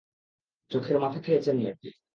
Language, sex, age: Bengali, male, 19-29